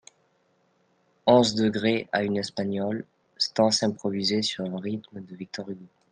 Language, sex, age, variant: French, male, 19-29, Français de métropole